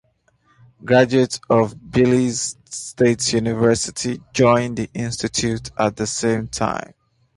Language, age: English, 30-39